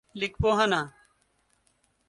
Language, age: Pashto, 19-29